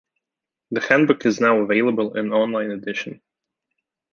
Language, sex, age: English, male, 19-29